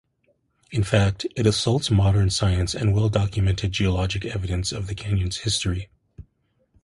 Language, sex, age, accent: English, male, 40-49, United States English